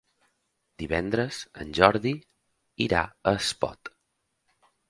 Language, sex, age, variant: Catalan, male, 30-39, Central